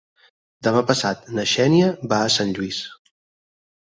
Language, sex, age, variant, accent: Catalan, male, 30-39, Central, Barcelona